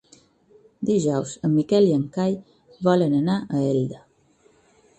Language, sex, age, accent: Catalan, female, 40-49, mallorquí